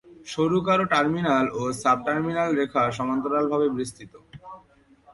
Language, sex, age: Bengali, male, 19-29